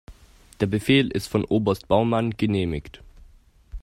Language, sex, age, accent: German, male, under 19, Deutschland Deutsch